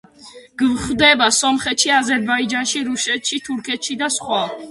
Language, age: Georgian, under 19